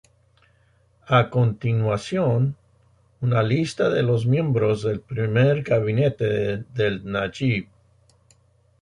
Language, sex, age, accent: Spanish, male, 60-69, México